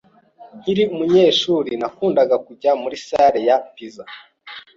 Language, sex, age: Kinyarwanda, male, 19-29